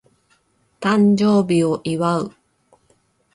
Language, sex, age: Japanese, female, 40-49